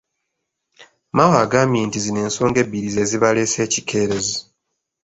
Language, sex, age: Ganda, male, 19-29